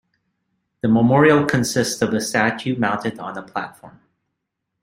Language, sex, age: English, male, 40-49